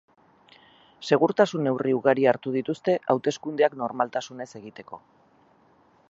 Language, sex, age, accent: Basque, female, 40-49, Erdialdekoa edo Nafarra (Gipuzkoa, Nafarroa)